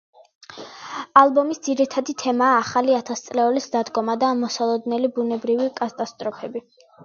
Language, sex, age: Georgian, female, under 19